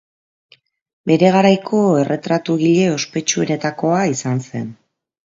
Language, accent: Basque, Mendebalekoa (Araba, Bizkaia, Gipuzkoako mendebaleko herri batzuk)